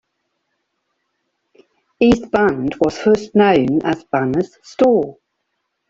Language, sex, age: English, female, 40-49